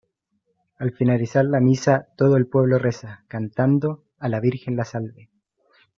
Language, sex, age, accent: Spanish, male, 19-29, Chileno: Chile, Cuyo